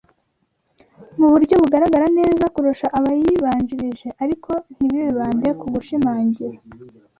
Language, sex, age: Kinyarwanda, female, 19-29